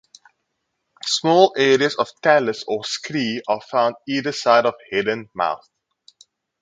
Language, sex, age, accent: English, male, 19-29, Southern African (South Africa, Zimbabwe, Namibia)